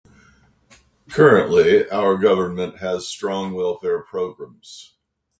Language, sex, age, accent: English, male, 60-69, United States English